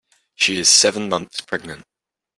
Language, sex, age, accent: English, male, under 19, England English